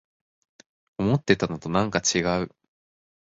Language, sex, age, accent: Japanese, male, under 19, 標準語